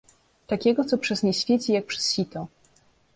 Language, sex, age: Polish, female, 19-29